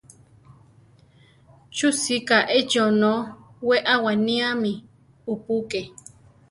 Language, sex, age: Central Tarahumara, female, 30-39